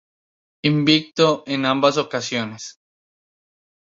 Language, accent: Spanish, Andino-Pacífico: Colombia, Perú, Ecuador, oeste de Bolivia y Venezuela andina